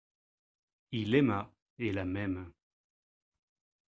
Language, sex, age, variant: French, male, 30-39, Français de métropole